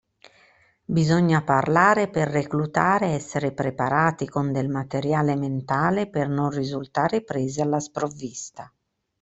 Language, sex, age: Italian, female, 40-49